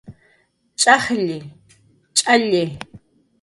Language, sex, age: Jaqaru, female, 40-49